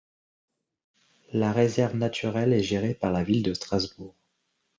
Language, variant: French, Français de métropole